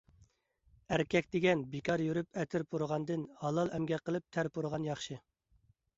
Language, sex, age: Uyghur, male, 30-39